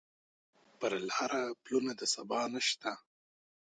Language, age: Pashto, 19-29